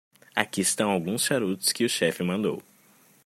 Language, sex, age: Portuguese, male, 19-29